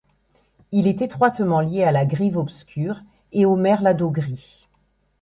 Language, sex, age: French, female, 50-59